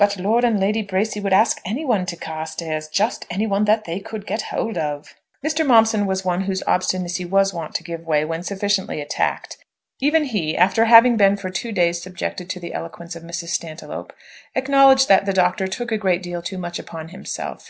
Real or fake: real